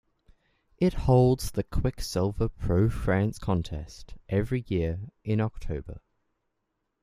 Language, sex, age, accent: English, male, 19-29, England English